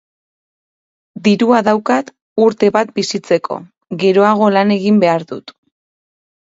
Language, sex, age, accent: Basque, female, 30-39, Mendebalekoa (Araba, Bizkaia, Gipuzkoako mendebaleko herri batzuk)